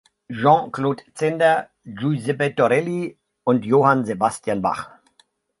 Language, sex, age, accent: German, male, 40-49, Deutschland Deutsch